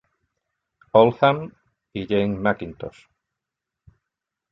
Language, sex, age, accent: Spanish, male, 40-49, España: Sur peninsular (Andalucia, Extremadura, Murcia)